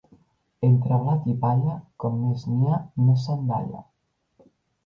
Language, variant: Catalan, Balear